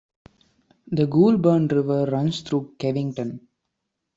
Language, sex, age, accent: English, male, 19-29, India and South Asia (India, Pakistan, Sri Lanka)